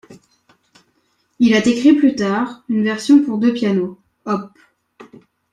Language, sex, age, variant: French, male, under 19, Français de métropole